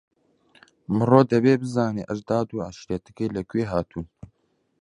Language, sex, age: Central Kurdish, male, 19-29